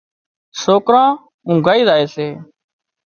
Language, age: Wadiyara Koli, 30-39